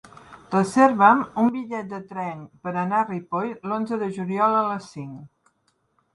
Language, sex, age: Catalan, female, 60-69